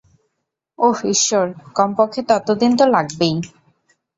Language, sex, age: Bengali, female, 19-29